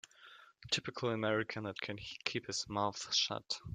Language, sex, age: English, male, under 19